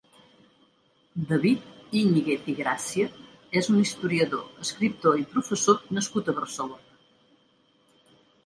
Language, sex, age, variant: Catalan, female, 60-69, Central